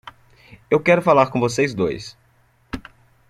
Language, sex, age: Portuguese, male, 30-39